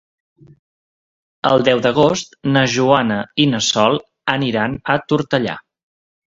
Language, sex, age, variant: Catalan, male, 19-29, Central